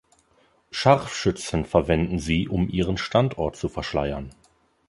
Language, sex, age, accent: German, male, 30-39, Deutschland Deutsch